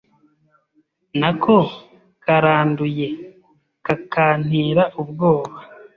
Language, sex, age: Kinyarwanda, male, 30-39